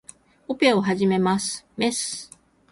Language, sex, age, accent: Japanese, female, 60-69, 関西